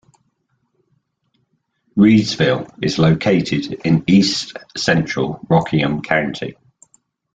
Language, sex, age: English, male, 60-69